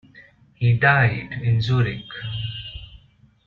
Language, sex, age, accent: English, male, 19-29, India and South Asia (India, Pakistan, Sri Lanka)